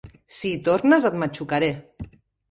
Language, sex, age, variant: Catalan, female, 40-49, Central